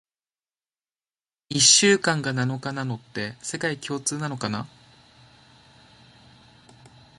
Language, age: Japanese, 19-29